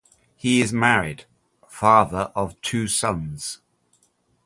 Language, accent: English, England English